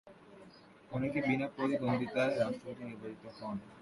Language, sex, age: Bengali, male, under 19